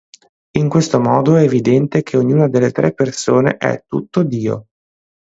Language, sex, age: Italian, male, 19-29